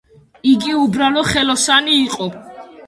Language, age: Georgian, under 19